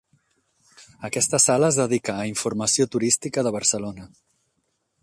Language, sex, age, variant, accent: Catalan, male, 30-39, Central, central